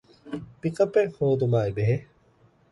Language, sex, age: Divehi, male, under 19